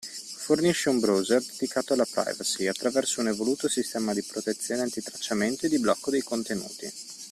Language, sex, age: Italian, male, 19-29